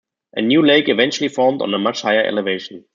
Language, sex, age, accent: English, male, 30-39, England English